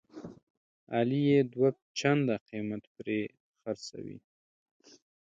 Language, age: Pashto, 19-29